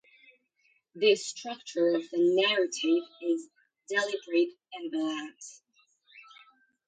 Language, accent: English, United States English